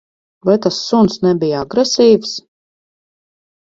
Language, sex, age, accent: Latvian, female, 50-59, Riga